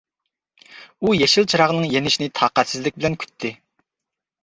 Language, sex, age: Uyghur, male, 40-49